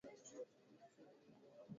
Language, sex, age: Swahili, male, 19-29